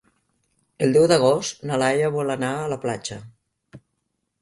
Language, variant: Catalan, Central